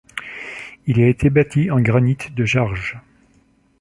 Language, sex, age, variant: French, male, 40-49, Français de métropole